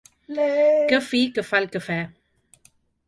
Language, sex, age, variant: Catalan, female, 40-49, Balear